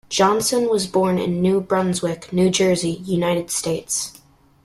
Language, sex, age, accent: English, male, under 19, United States English